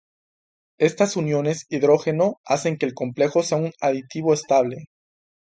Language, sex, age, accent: Spanish, male, 19-29, México